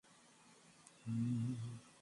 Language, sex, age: Swahili, female, 19-29